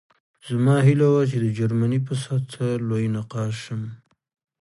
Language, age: Pashto, 30-39